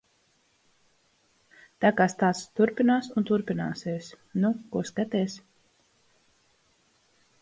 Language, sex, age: Latvian, female, 30-39